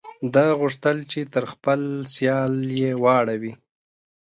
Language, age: Pashto, 30-39